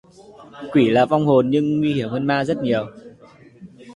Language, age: Vietnamese, 19-29